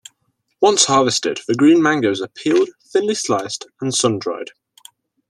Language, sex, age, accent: English, male, under 19, England English